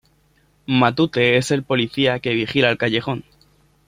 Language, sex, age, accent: Spanish, male, 19-29, España: Centro-Sur peninsular (Madrid, Toledo, Castilla-La Mancha)